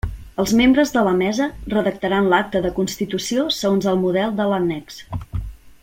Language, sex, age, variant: Catalan, female, 40-49, Central